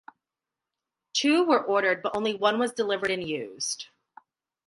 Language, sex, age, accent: English, female, 19-29, United States English